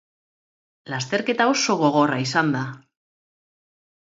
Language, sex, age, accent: Basque, female, 30-39, Mendebalekoa (Araba, Bizkaia, Gipuzkoako mendebaleko herri batzuk)